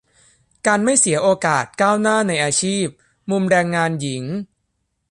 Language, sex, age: Thai, male, under 19